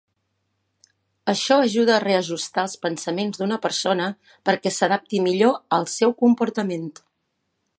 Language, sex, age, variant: Catalan, female, 50-59, Balear